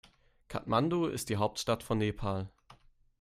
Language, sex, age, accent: German, male, 19-29, Deutschland Deutsch